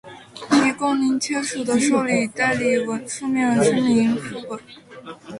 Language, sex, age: Chinese, female, 19-29